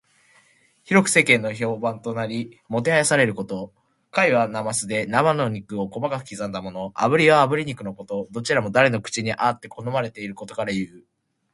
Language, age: Japanese, under 19